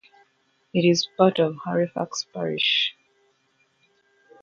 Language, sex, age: English, female, 30-39